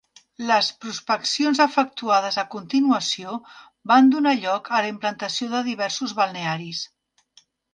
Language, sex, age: Catalan, female, 50-59